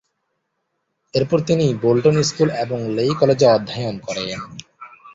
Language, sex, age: Bengali, male, under 19